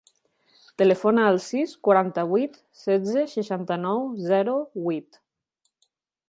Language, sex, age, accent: Catalan, female, 30-39, valencià